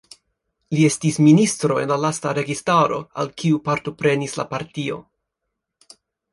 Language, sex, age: Esperanto, male, 30-39